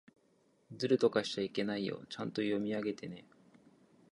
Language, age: Japanese, 19-29